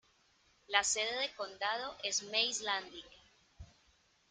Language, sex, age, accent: Spanish, female, 30-39, Caribe: Cuba, Venezuela, Puerto Rico, República Dominicana, Panamá, Colombia caribeña, México caribeño, Costa del golfo de México